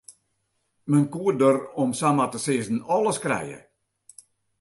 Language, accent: Western Frisian, Klaaifrysk